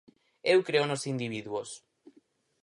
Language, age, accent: Galician, 19-29, Central (gheada)